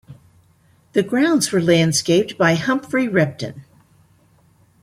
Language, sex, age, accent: English, female, 60-69, United States English